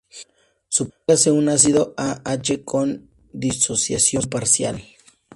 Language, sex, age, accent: Spanish, male, 19-29, México